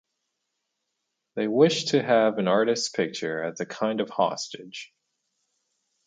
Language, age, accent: English, 30-39, United States English